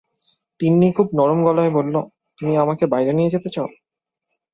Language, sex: Bengali, male